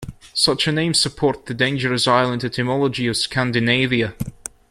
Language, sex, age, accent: English, male, 19-29, Scottish English